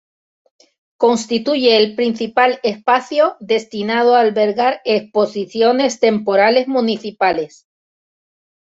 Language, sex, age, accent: Spanish, female, 40-49, España: Centro-Sur peninsular (Madrid, Toledo, Castilla-La Mancha)